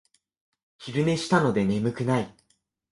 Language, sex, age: Japanese, male, 19-29